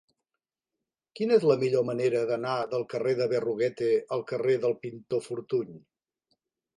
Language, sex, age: Catalan, male, 50-59